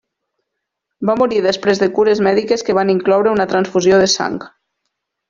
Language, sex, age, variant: Catalan, female, 40-49, Nord-Occidental